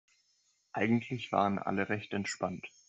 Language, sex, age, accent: German, male, 19-29, Deutschland Deutsch